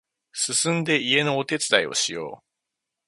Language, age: Japanese, 30-39